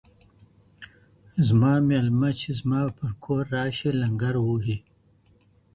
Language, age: Pashto, 60-69